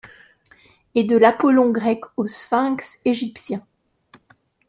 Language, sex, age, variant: French, male, 40-49, Français de métropole